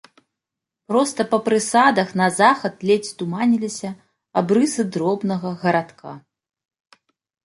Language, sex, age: Belarusian, female, 30-39